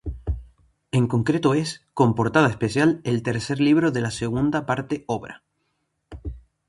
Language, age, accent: Spanish, 19-29, España: Islas Canarias